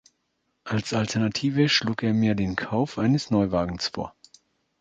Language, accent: German, Deutschland Deutsch